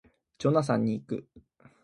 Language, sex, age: Japanese, male, 19-29